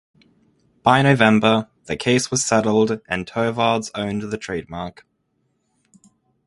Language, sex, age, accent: English, male, 19-29, Australian English